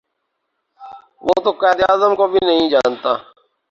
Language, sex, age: Urdu, male, 19-29